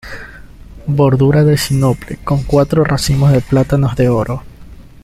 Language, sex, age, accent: Spanish, male, 19-29, Andino-Pacífico: Colombia, Perú, Ecuador, oeste de Bolivia y Venezuela andina